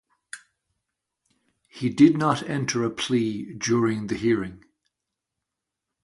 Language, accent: English, Irish English